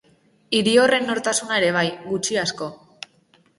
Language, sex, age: Basque, female, under 19